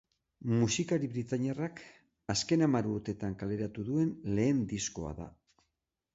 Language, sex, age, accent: Basque, male, 60-69, Mendebalekoa (Araba, Bizkaia, Gipuzkoako mendebaleko herri batzuk)